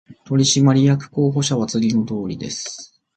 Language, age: Japanese, 30-39